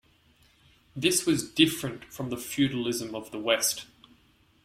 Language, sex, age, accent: English, male, 30-39, Australian English